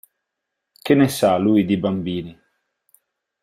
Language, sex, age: Italian, male, 19-29